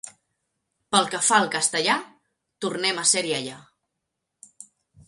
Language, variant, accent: Catalan, Central, central